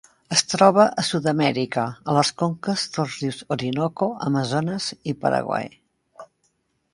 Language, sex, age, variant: Catalan, female, 70-79, Central